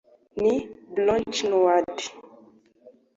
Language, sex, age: Kinyarwanda, female, 19-29